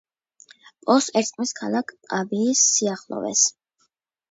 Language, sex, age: Georgian, female, under 19